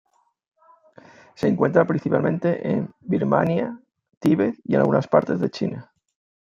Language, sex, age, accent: Spanish, male, 40-49, España: Sur peninsular (Andalucia, Extremadura, Murcia)